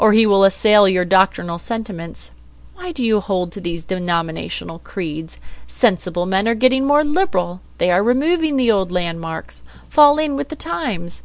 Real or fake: real